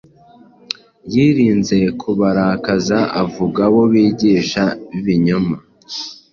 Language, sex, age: Kinyarwanda, male, 19-29